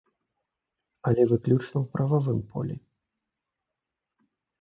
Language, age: Belarusian, 40-49